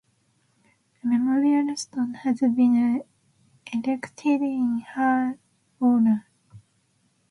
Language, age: English, 19-29